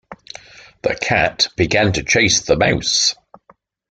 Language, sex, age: English, male, 60-69